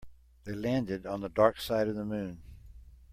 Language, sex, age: English, male, 70-79